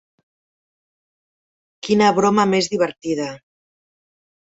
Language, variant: Catalan, Central